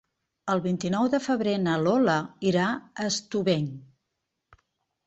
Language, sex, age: Catalan, female, 50-59